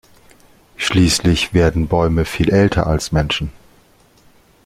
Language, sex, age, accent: German, male, 40-49, Deutschland Deutsch